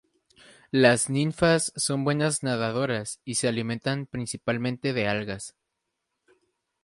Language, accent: Spanish, México